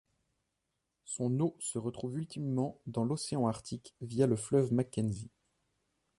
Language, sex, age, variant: French, male, 30-39, Français de métropole